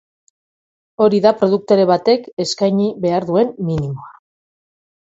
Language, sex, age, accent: Basque, female, 50-59, Mendebalekoa (Araba, Bizkaia, Gipuzkoako mendebaleko herri batzuk)